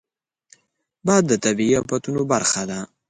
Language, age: Pashto, 19-29